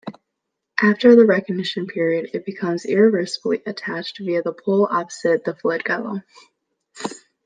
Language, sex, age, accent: English, female, under 19, United States English